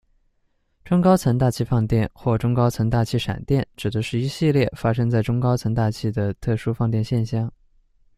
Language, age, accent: Chinese, 19-29, 出生地：四川省